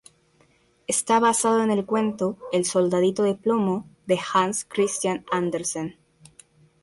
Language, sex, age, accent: Spanish, female, 19-29, México